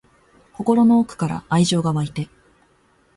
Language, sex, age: Japanese, female, 19-29